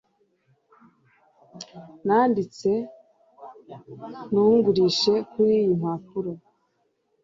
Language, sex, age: Kinyarwanda, female, 30-39